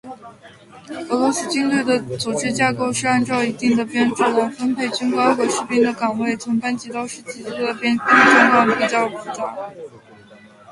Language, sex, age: Chinese, female, 19-29